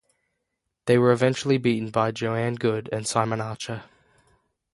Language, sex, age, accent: English, male, under 19, Australian English; Canadian English